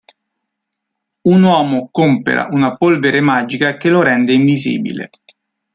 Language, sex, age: Italian, male, 30-39